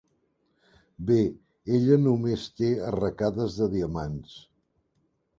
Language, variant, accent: Catalan, Central, balear